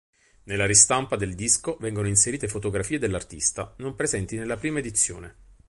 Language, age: Italian, 30-39